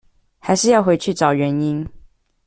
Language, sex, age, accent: Chinese, female, 19-29, 出生地：臺北市